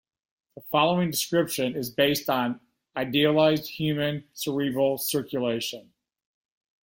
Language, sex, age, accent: English, male, 60-69, United States English